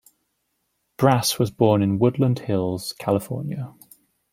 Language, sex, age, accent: English, male, 19-29, England English